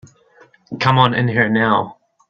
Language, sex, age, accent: English, male, 19-29, New Zealand English